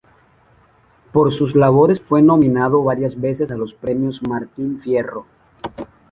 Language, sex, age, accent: Spanish, male, 30-39, Caribe: Cuba, Venezuela, Puerto Rico, República Dominicana, Panamá, Colombia caribeña, México caribeño, Costa del golfo de México